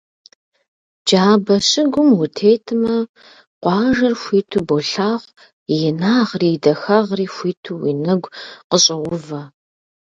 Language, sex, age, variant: Kabardian, female, 30-39, Адыгэбзэ (Къэбэрдей, Кирил, псоми зэдай)